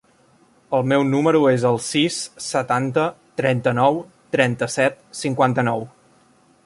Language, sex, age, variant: Catalan, male, 19-29, Central